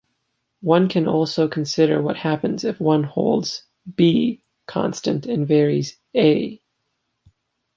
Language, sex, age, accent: English, male, 19-29, United States English